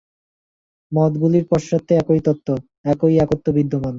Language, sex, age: Bengali, male, 19-29